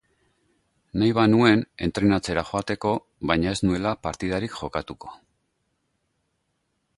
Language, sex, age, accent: Basque, male, 40-49, Mendebalekoa (Araba, Bizkaia, Gipuzkoako mendebaleko herri batzuk)